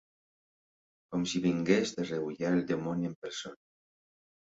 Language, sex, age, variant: Catalan, male, 40-49, Nord-Occidental